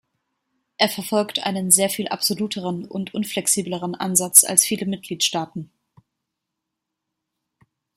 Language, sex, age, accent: German, female, 30-39, Deutschland Deutsch